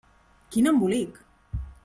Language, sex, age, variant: Catalan, female, 30-39, Central